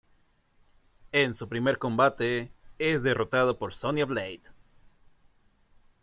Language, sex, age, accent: Spanish, male, 30-39, México